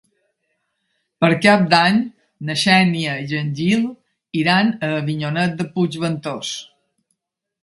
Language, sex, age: Catalan, female, 70-79